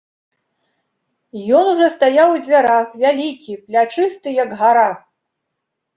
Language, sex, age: Belarusian, female, 60-69